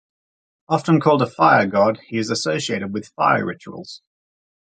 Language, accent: English, Australian English